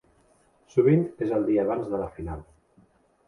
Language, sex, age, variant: Catalan, male, 40-49, Central